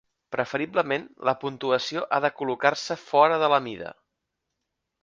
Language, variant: Catalan, Central